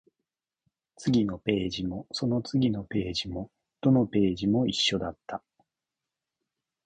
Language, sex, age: Japanese, male, 30-39